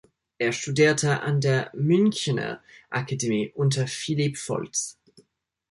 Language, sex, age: German, male, 19-29